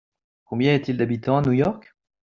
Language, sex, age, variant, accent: French, male, 30-39, Français d'Europe, Français de Belgique